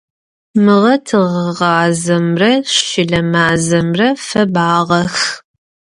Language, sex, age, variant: Adyghe, female, 19-29, Адыгабзэ (Кирил, пстэумэ зэдыряе)